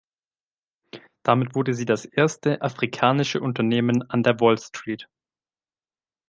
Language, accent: German, Deutschland Deutsch